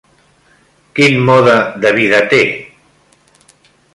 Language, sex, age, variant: Catalan, male, 60-69, Central